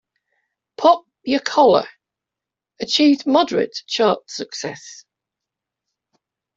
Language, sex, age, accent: English, female, 60-69, England English